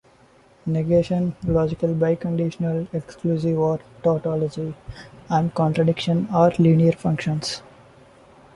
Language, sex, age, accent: English, male, 19-29, India and South Asia (India, Pakistan, Sri Lanka)